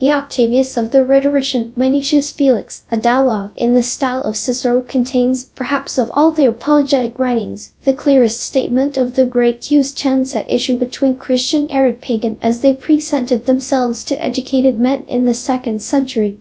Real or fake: fake